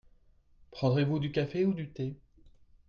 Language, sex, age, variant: French, male, 30-39, Français de métropole